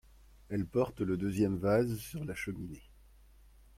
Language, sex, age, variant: French, male, 50-59, Français de métropole